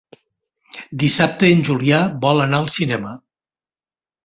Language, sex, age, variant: Catalan, male, 60-69, Nord-Occidental